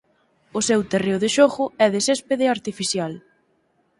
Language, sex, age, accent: Galician, female, 19-29, Atlántico (seseo e gheada)